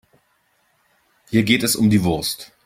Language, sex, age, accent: German, male, 40-49, Deutschland Deutsch